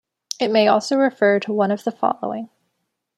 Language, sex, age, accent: English, female, 19-29, United States English